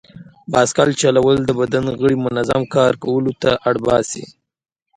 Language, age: Pashto, 19-29